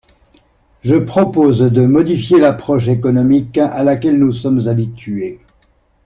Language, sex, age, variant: French, male, 60-69, Français de métropole